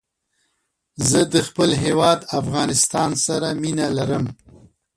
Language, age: Pashto, 40-49